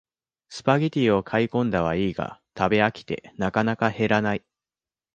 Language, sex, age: Japanese, male, 19-29